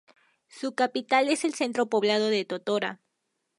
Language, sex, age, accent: Spanish, female, 19-29, México